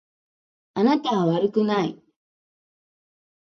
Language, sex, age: Japanese, female, 50-59